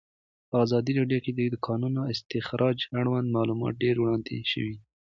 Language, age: Pashto, 19-29